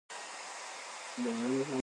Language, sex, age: Min Nan Chinese, female, 19-29